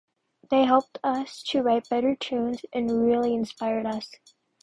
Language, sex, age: English, female, under 19